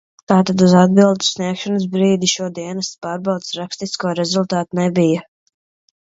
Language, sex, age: Latvian, male, under 19